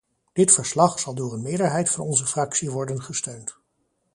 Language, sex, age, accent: Dutch, male, 50-59, Nederlands Nederlands